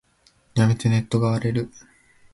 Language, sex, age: Japanese, male, 19-29